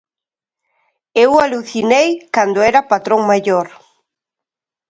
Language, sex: Galician, female